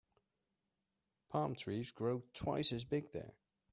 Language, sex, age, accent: English, male, 40-49, England English